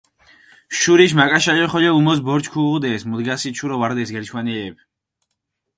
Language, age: Mingrelian, 19-29